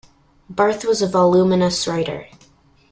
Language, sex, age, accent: English, male, under 19, United States English